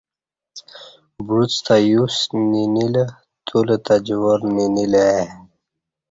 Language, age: Kati, 19-29